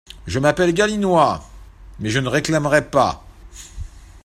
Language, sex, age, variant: French, male, 40-49, Français de métropole